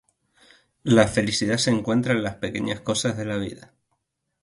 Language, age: Spanish, 19-29